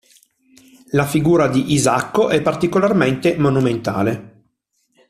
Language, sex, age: Italian, male, 40-49